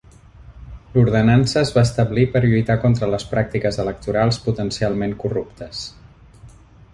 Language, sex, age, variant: Catalan, male, 40-49, Central